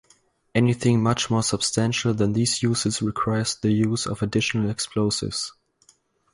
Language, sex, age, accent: English, male, under 19, German English